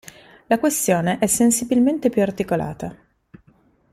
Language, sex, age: Italian, female, 30-39